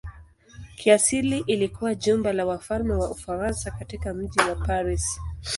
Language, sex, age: Swahili, female, 19-29